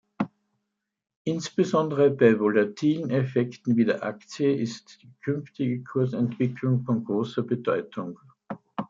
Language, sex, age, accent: German, male, 70-79, Österreichisches Deutsch